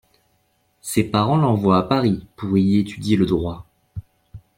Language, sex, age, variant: French, male, 19-29, Français de métropole